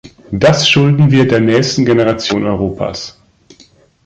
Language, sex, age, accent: German, male, 50-59, Deutschland Deutsch